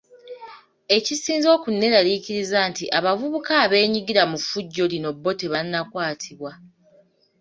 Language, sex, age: Ganda, female, 19-29